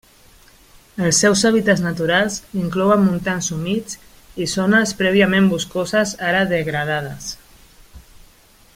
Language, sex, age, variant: Catalan, female, 30-39, Central